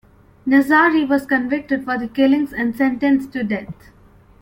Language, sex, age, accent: English, female, 19-29, India and South Asia (India, Pakistan, Sri Lanka)